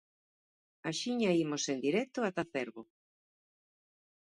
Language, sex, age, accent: Galician, female, 40-49, Normativo (estándar)